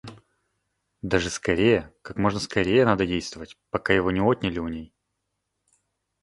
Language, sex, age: Russian, male, 30-39